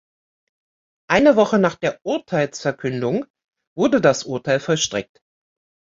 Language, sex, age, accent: German, female, 50-59, Deutschland Deutsch